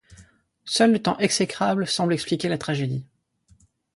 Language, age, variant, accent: French, 19-29, Français de métropole, Français de l'est de la France